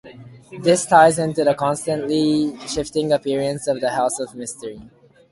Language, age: English, under 19